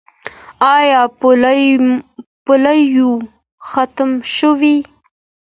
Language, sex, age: Pashto, female, 19-29